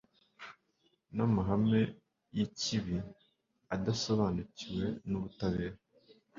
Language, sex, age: Kinyarwanda, male, 19-29